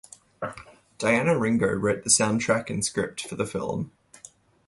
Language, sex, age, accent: English, male, 19-29, Australian English